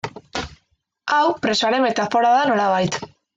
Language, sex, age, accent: Basque, female, under 19, Erdialdekoa edo Nafarra (Gipuzkoa, Nafarroa)